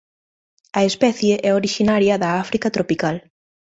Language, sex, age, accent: Galician, female, 19-29, Normativo (estándar)